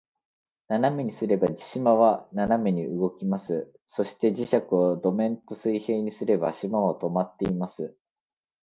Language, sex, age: Japanese, male, 19-29